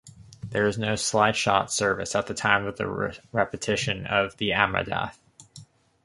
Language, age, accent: English, 19-29, United States English